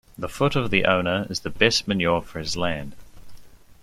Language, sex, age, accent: English, male, 19-29, New Zealand English